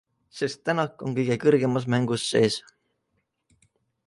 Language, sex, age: Estonian, male, 19-29